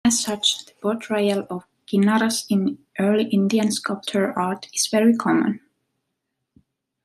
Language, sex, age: English, female, 19-29